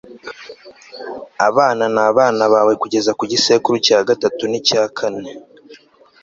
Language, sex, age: Kinyarwanda, male, 19-29